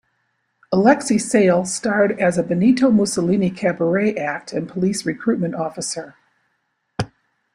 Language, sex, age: English, female, 60-69